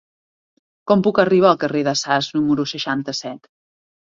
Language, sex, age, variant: Catalan, female, 40-49, Central